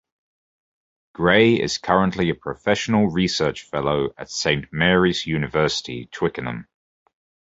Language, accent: English, England English